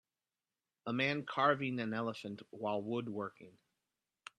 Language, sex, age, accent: English, male, 30-39, United States English